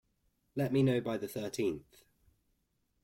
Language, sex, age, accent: English, male, 19-29, England English